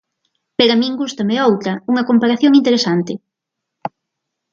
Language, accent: Galician, Atlántico (seseo e gheada)